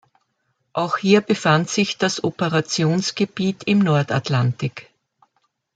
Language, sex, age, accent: German, female, 70-79, Österreichisches Deutsch